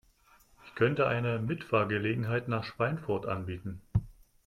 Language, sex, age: German, male, 30-39